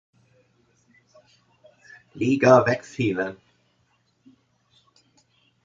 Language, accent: German, Deutschland Deutsch